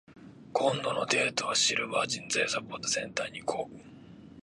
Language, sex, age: Japanese, male, 19-29